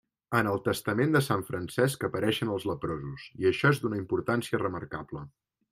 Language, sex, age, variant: Catalan, male, 30-39, Central